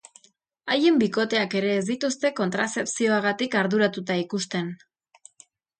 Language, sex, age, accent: Basque, female, 19-29, Erdialdekoa edo Nafarra (Gipuzkoa, Nafarroa)